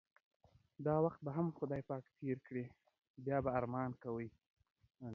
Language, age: Pashto, under 19